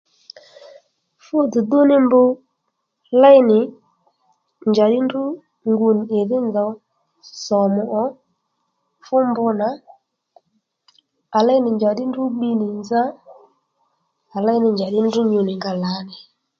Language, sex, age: Lendu, female, 30-39